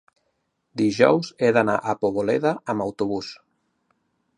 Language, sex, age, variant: Catalan, male, 40-49, Nord-Occidental